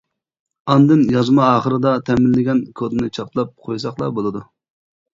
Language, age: Uyghur, 19-29